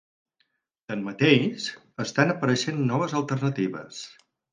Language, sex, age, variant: Catalan, male, 60-69, Central